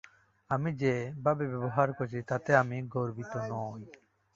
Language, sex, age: Bengali, male, 19-29